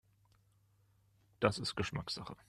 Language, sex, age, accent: German, male, 19-29, Deutschland Deutsch